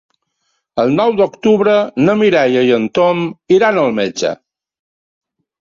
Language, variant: Catalan, Balear